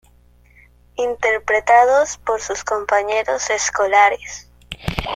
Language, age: Spanish, under 19